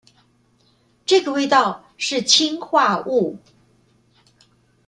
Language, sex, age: Chinese, female, 60-69